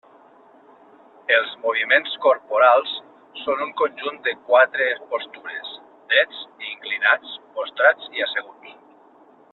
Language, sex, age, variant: Catalan, male, 40-49, Nord-Occidental